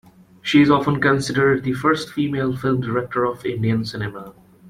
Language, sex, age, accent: English, male, 30-39, India and South Asia (India, Pakistan, Sri Lanka)